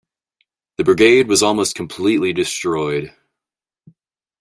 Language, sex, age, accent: English, male, 30-39, United States English